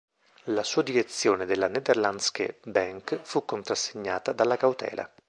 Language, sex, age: Italian, male, 50-59